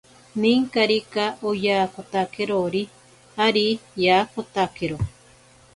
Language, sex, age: Ashéninka Perené, female, 40-49